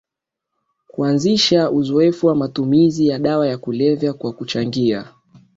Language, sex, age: Swahili, male, 19-29